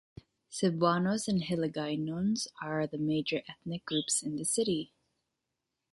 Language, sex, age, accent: English, female, 19-29, United States English